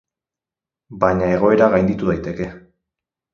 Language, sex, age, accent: Basque, male, 19-29, Erdialdekoa edo Nafarra (Gipuzkoa, Nafarroa)